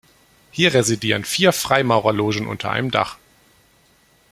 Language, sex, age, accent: German, male, 19-29, Deutschland Deutsch